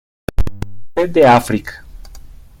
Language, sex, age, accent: Spanish, male, 30-39, Andino-Pacífico: Colombia, Perú, Ecuador, oeste de Bolivia y Venezuela andina